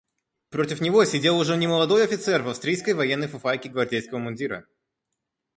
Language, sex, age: Russian, male, under 19